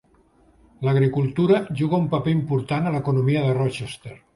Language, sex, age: Catalan, male, 70-79